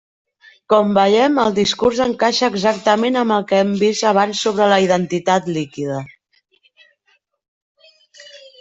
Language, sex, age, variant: Catalan, female, 40-49, Central